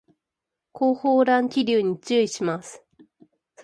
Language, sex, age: Japanese, female, 19-29